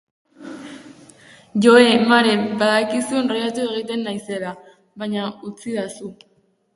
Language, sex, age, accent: Basque, female, under 19, Mendebalekoa (Araba, Bizkaia, Gipuzkoako mendebaleko herri batzuk)